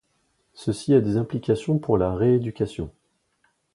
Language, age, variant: French, 40-49, Français de métropole